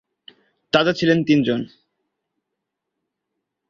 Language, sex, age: Bengali, male, under 19